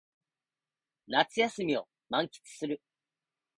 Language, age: Japanese, 19-29